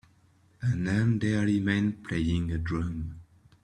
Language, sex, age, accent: English, male, 19-29, England English